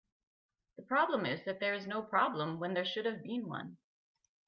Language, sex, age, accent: English, female, 30-39, Canadian English